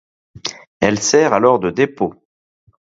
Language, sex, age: French, male, 40-49